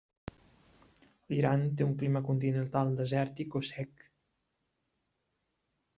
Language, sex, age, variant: Catalan, male, 30-39, Central